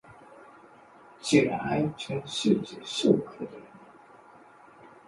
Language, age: Chinese, 30-39